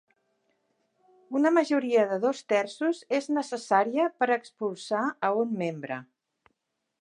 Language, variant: Catalan, Central